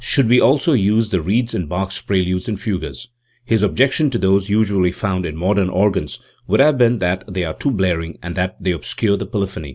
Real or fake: real